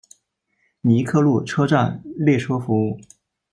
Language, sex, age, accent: Chinese, male, 19-29, 出生地：四川省